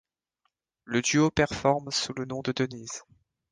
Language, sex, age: French, male, 19-29